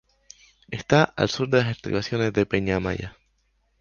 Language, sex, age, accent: Spanish, male, 19-29, España: Islas Canarias